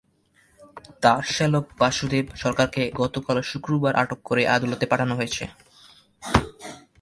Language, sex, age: Bengali, male, under 19